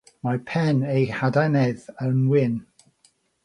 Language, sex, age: Welsh, male, 60-69